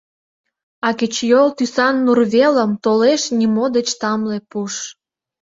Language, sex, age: Mari, female, 19-29